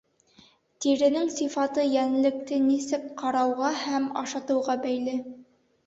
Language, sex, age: Bashkir, female, 19-29